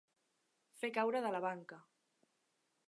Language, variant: Catalan, Central